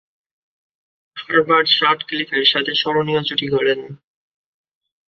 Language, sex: Bengali, male